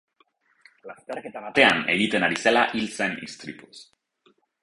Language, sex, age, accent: Basque, male, 30-39, Mendebalekoa (Araba, Bizkaia, Gipuzkoako mendebaleko herri batzuk)